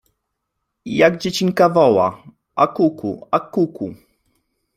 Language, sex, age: Polish, male, 30-39